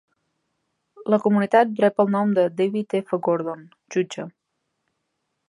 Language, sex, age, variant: Catalan, female, 30-39, Central